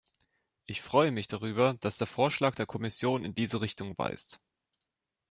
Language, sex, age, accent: German, male, 19-29, Deutschland Deutsch